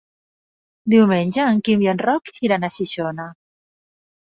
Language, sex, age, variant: Catalan, female, 40-49, Central